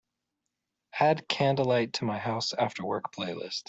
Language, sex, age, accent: English, male, 30-39, United States English